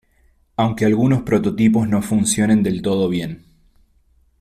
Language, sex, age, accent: Spanish, male, 30-39, Rioplatense: Argentina, Uruguay, este de Bolivia, Paraguay